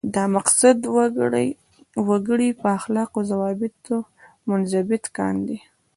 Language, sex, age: Pashto, female, 19-29